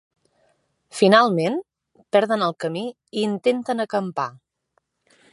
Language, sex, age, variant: Catalan, female, 30-39, Central